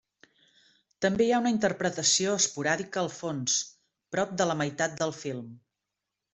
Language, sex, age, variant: Catalan, female, 50-59, Central